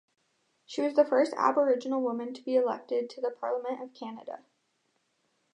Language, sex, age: English, female, 19-29